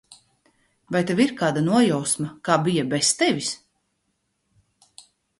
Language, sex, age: Latvian, female, 50-59